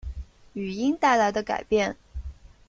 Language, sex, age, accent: Chinese, female, 30-39, 出生地：上海市